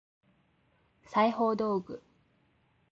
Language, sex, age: Japanese, female, 19-29